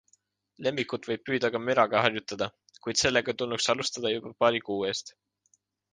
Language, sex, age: Estonian, male, 19-29